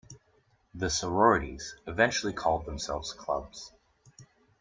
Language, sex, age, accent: English, male, 19-29, Canadian English